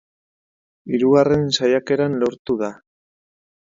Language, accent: Basque, Erdialdekoa edo Nafarra (Gipuzkoa, Nafarroa)